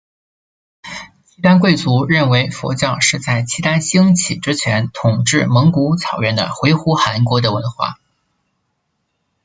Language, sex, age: Chinese, male, 30-39